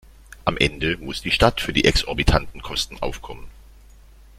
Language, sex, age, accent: German, male, 40-49, Deutschland Deutsch